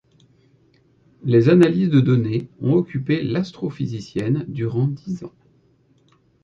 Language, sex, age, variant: French, male, 30-39, Français de métropole